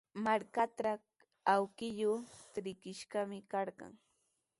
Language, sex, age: Sihuas Ancash Quechua, female, 19-29